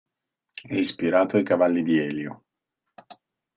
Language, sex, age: Italian, male, 40-49